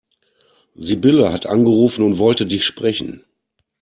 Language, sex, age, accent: German, male, 40-49, Deutschland Deutsch